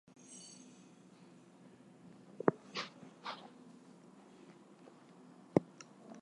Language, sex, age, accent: English, female, 19-29, Southern African (South Africa, Zimbabwe, Namibia)